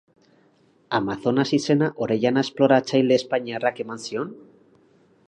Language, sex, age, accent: Basque, male, 30-39, Mendebalekoa (Araba, Bizkaia, Gipuzkoako mendebaleko herri batzuk)